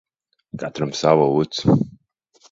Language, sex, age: Latvian, male, 30-39